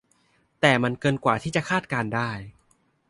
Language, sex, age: Thai, male, 19-29